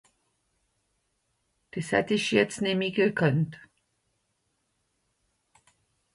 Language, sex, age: Swiss German, female, 60-69